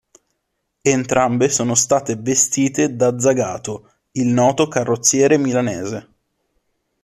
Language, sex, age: Italian, male, 19-29